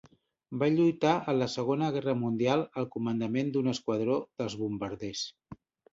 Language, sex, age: Catalan, male, 40-49